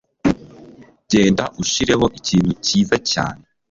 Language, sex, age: Kinyarwanda, male, 19-29